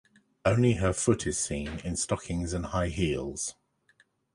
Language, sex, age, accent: English, male, 40-49, England English